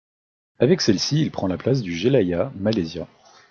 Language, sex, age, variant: French, male, 19-29, Français de métropole